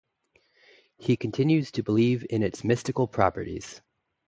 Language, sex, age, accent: English, male, 19-29, United States English